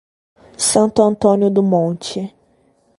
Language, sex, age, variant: Portuguese, female, 30-39, Portuguese (Brasil)